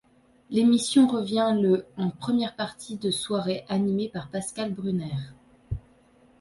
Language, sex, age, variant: French, female, 19-29, Français de métropole